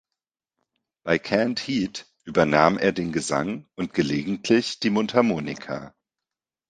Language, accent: German, Deutschland Deutsch